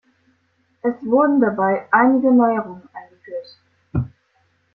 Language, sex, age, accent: German, female, under 19, Deutschland Deutsch